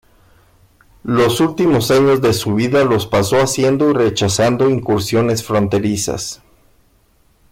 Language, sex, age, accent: Spanish, male, 40-49, México